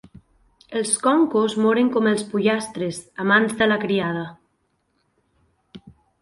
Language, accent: Catalan, valencià